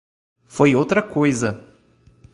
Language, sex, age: Portuguese, male, 40-49